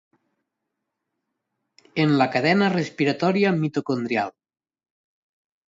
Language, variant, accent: Catalan, Central, nord-occidental